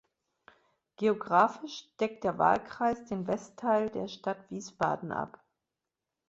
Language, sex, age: German, female, 60-69